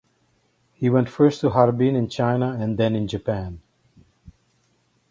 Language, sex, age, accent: English, male, 60-69, United States English